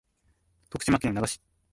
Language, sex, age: Japanese, male, under 19